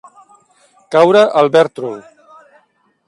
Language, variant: Catalan, Central